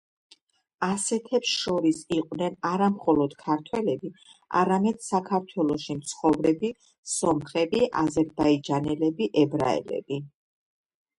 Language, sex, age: Georgian, female, 50-59